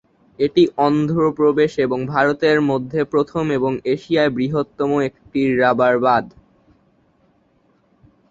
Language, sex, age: Bengali, female, 30-39